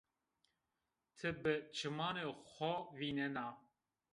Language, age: Zaza, 30-39